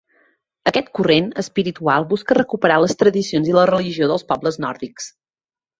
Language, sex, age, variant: Catalan, female, 30-39, Central